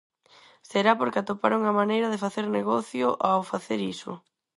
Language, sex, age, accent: Galician, female, under 19, Neofalante